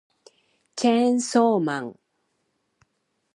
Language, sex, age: Japanese, female, 60-69